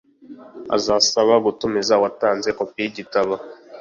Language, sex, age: Kinyarwanda, male, 19-29